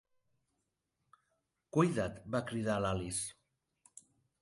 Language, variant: Catalan, Central